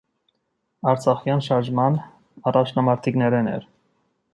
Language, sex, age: Armenian, male, 19-29